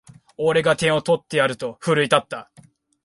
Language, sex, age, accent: Japanese, male, 19-29, 標準語